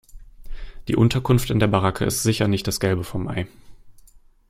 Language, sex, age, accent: German, male, 19-29, Deutschland Deutsch